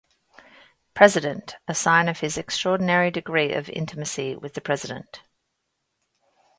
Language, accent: English, Australian English